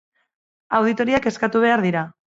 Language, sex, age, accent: Basque, female, 30-39, Mendebalekoa (Araba, Bizkaia, Gipuzkoako mendebaleko herri batzuk)